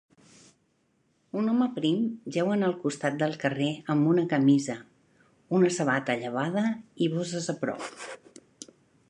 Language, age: Catalan, 50-59